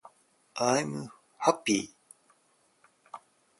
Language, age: Japanese, 50-59